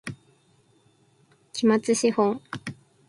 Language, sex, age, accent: Japanese, female, 19-29, 標準語